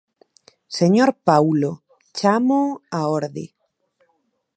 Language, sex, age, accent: Galician, female, 30-39, Normativo (estándar)